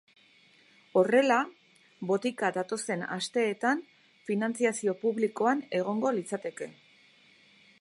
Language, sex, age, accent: Basque, female, 50-59, Erdialdekoa edo Nafarra (Gipuzkoa, Nafarroa)